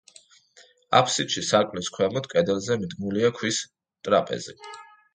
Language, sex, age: Georgian, male, 30-39